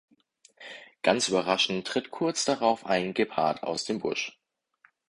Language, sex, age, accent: German, male, 19-29, Deutschland Deutsch